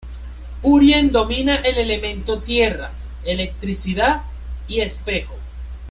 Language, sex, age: Spanish, male, 19-29